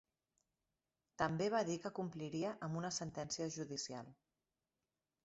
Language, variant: Catalan, Central